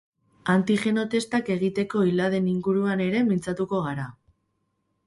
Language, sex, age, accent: Basque, female, 19-29, Erdialdekoa edo Nafarra (Gipuzkoa, Nafarroa)